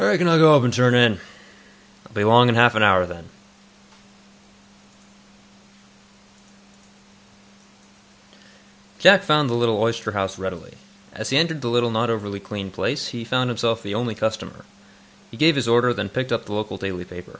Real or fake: real